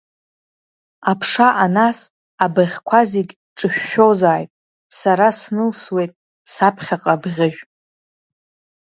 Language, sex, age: Abkhazian, female, under 19